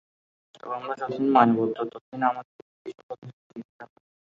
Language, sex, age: Bengali, male, 19-29